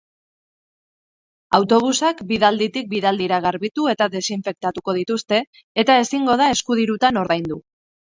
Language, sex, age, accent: Basque, female, 30-39, Mendebalekoa (Araba, Bizkaia, Gipuzkoako mendebaleko herri batzuk)